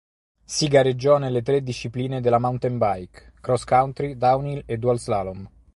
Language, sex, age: Italian, male, 30-39